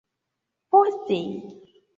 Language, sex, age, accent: Esperanto, female, 19-29, Internacia